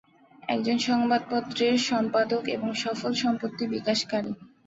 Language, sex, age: Bengali, female, 19-29